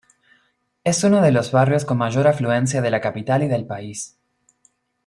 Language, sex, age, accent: Spanish, male, 19-29, Rioplatense: Argentina, Uruguay, este de Bolivia, Paraguay